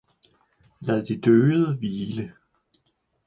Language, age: Danish, 40-49